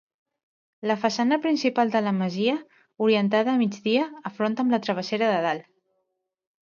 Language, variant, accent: Catalan, Central, central